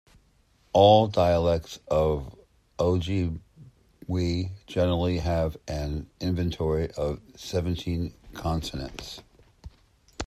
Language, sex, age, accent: English, male, 60-69, United States English